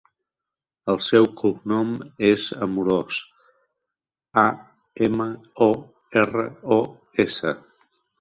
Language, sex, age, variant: Catalan, male, 60-69, Central